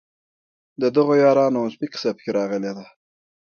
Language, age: Pashto, 30-39